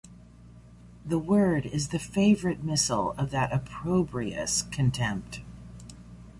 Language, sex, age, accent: English, female, 60-69, United States English